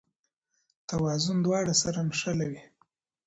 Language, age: Pashto, 30-39